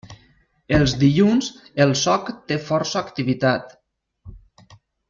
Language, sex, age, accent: Catalan, male, 30-39, valencià